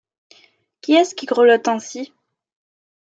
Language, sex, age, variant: French, female, 19-29, Français de métropole